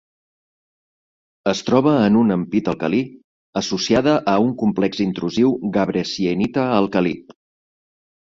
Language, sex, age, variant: Catalan, male, 40-49, Septentrional